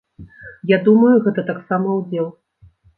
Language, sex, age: Belarusian, female, 40-49